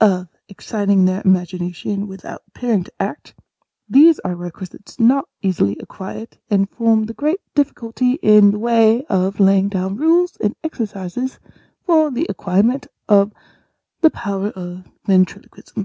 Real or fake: real